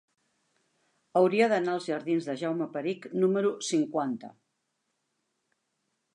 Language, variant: Catalan, Central